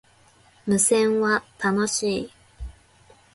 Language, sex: Japanese, female